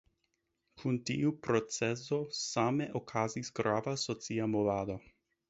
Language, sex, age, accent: Esperanto, male, 19-29, Internacia